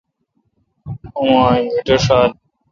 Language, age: Kalkoti, 19-29